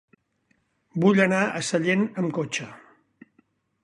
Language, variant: Catalan, Central